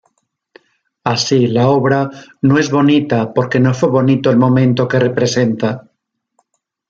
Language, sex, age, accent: Spanish, male, 40-49, España: Norte peninsular (Asturias, Castilla y León, Cantabria, País Vasco, Navarra, Aragón, La Rioja, Guadalajara, Cuenca)